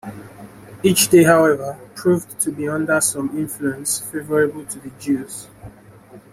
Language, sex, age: English, male, 19-29